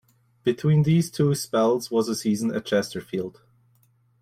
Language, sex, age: English, male, 19-29